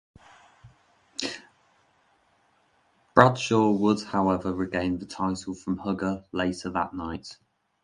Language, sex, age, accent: English, male, 19-29, England English